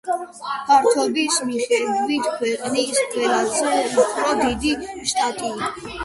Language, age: Georgian, 30-39